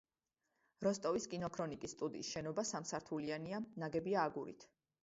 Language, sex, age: Georgian, female, 30-39